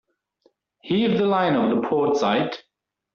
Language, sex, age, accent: English, male, 19-29, England English